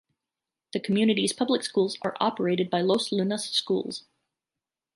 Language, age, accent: English, 30-39, United States English